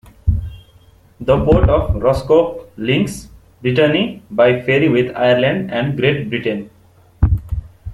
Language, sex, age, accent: English, male, 19-29, India and South Asia (India, Pakistan, Sri Lanka)